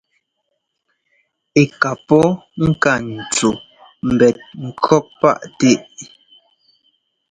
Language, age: Ngomba, 19-29